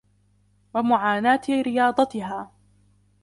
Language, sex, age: Arabic, female, under 19